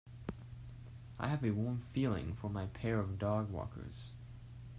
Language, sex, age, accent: English, male, 19-29, United States English